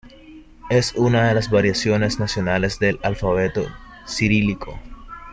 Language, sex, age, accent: Spanish, male, 19-29, México